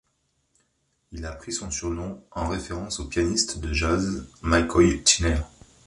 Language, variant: French, Français de métropole